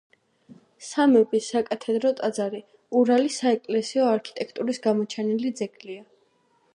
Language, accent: Georgian, მშვიდი